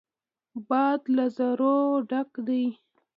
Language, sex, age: Pashto, female, 19-29